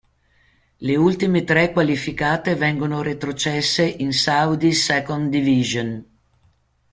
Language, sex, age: Italian, female, 60-69